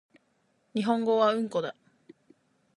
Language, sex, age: Japanese, female, 19-29